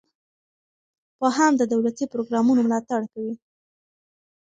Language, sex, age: Pashto, female, 19-29